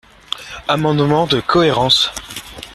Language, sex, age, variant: French, male, 19-29, Français de métropole